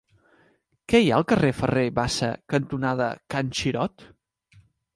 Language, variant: Catalan, Central